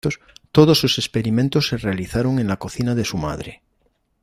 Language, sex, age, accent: Spanish, male, 50-59, España: Norte peninsular (Asturias, Castilla y León, Cantabria, País Vasco, Navarra, Aragón, La Rioja, Guadalajara, Cuenca)